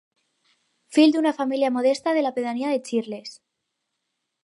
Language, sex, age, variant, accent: Catalan, female, under 19, Alacantí, aprenent (recent, des del castellà)